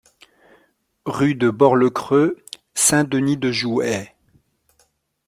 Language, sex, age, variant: French, male, 40-49, Français de métropole